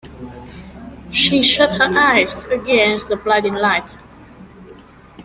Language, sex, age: English, female, 19-29